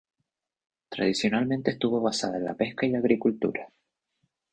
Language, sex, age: Spanish, male, 19-29